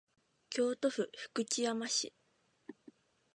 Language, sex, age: Japanese, female, 19-29